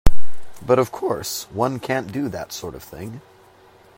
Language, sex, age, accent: English, male, 40-49, United States English